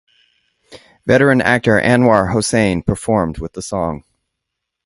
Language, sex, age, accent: English, male, 40-49, United States English